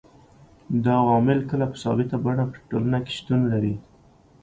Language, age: Pashto, 30-39